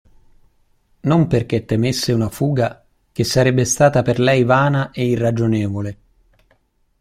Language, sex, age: Italian, male, 40-49